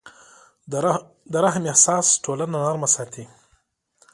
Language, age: Pashto, 30-39